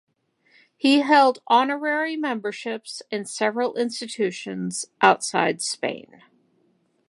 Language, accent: English, United States English